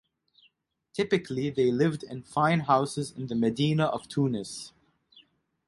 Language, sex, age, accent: English, male, 19-29, United States English